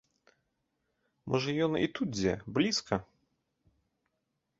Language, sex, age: Belarusian, male, 30-39